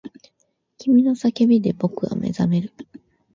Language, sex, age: Japanese, female, 19-29